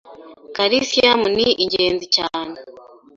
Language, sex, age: Kinyarwanda, female, 19-29